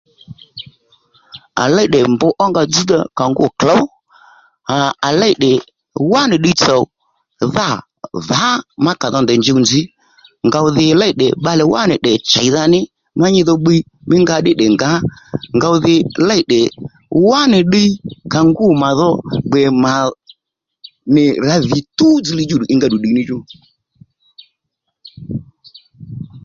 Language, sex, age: Lendu, male, 60-69